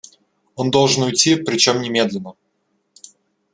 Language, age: Russian, 19-29